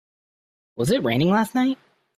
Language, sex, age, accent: English, male, 19-29, United States English